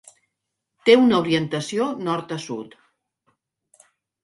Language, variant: Catalan, Central